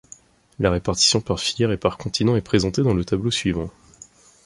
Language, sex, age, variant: French, male, under 19, Français de métropole